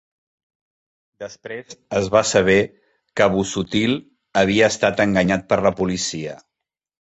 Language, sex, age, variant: Catalan, male, 40-49, Central